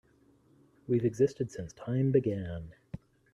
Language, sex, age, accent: English, male, 40-49, United States English